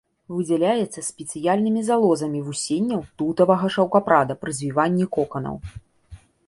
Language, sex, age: Belarusian, female, 30-39